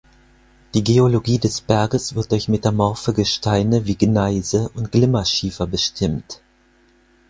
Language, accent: German, Deutschland Deutsch